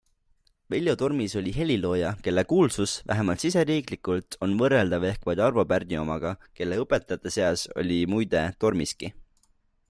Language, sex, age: Estonian, male, 19-29